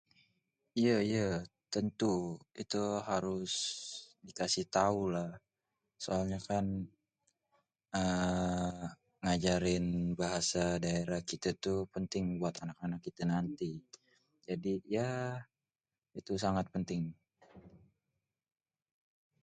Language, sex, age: Betawi, male, 19-29